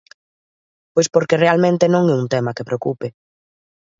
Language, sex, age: Galician, female, 30-39